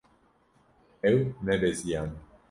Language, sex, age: Kurdish, male, 19-29